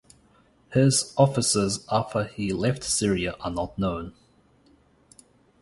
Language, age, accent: English, 19-29, New Zealand English